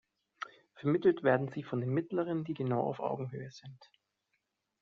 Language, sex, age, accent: German, male, 30-39, Deutschland Deutsch